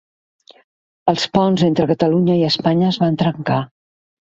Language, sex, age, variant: Catalan, female, 70-79, Central